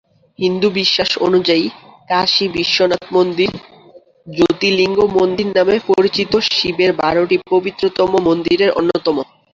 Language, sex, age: Bengali, male, under 19